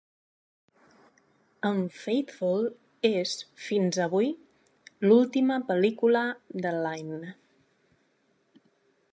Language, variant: Catalan, Nord-Occidental